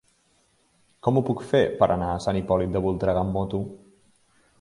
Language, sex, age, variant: Catalan, male, 19-29, Septentrional